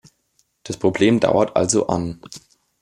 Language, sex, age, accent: German, male, 19-29, Deutschland Deutsch